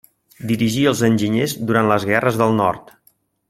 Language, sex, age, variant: Catalan, female, under 19, Central